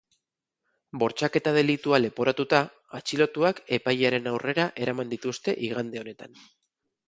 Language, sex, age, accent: Basque, male, 40-49, Mendebalekoa (Araba, Bizkaia, Gipuzkoako mendebaleko herri batzuk)